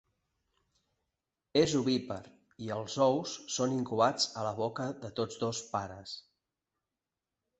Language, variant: Catalan, Central